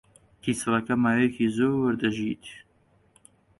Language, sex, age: Central Kurdish, male, 19-29